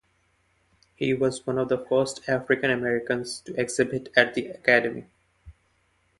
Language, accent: English, India and South Asia (India, Pakistan, Sri Lanka)